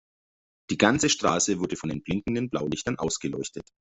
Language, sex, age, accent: German, male, 40-49, Deutschland Deutsch